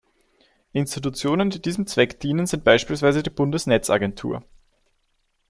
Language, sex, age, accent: German, male, 19-29, Österreichisches Deutsch